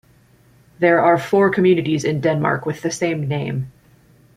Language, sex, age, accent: English, female, 19-29, United States English